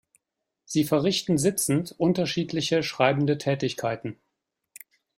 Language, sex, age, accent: German, male, 50-59, Deutschland Deutsch